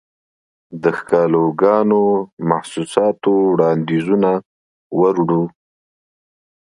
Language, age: Pashto, 30-39